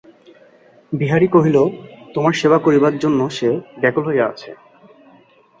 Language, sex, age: Bengali, male, 19-29